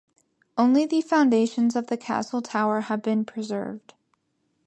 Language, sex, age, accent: English, female, under 19, United States English